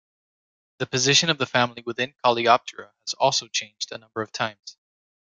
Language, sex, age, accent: English, male, 19-29, United States English